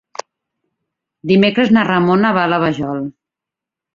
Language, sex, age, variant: Catalan, female, 40-49, Central